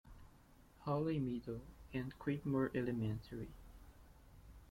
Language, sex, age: English, male, 19-29